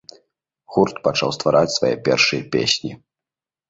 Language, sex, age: Belarusian, male, 19-29